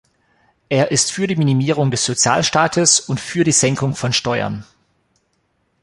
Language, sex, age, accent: German, male, 40-49, Deutschland Deutsch